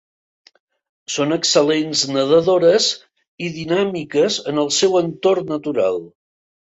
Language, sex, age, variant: Catalan, male, 60-69, Central